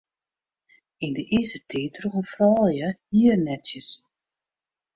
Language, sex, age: Western Frisian, female, 30-39